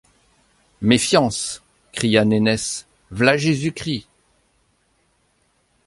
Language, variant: French, Français de métropole